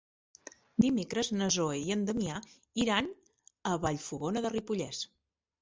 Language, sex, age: Catalan, female, 40-49